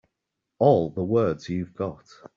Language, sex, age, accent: English, male, 30-39, England English